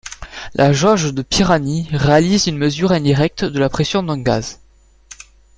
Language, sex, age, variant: French, male, 19-29, Français de métropole